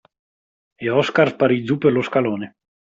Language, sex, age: Italian, male, 19-29